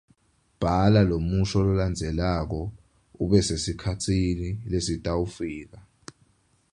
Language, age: Swati, 19-29